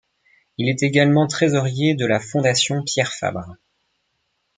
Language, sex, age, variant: French, male, 19-29, Français de métropole